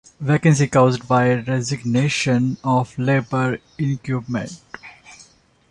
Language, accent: English, India and South Asia (India, Pakistan, Sri Lanka)